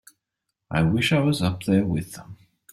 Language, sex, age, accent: English, male, 30-39, Australian English